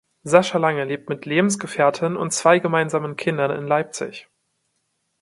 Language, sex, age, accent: German, male, 19-29, Deutschland Deutsch